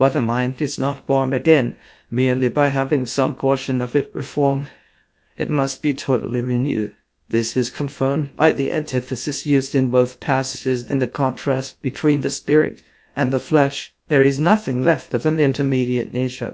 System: TTS, GlowTTS